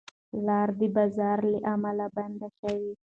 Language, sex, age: Pashto, female, 19-29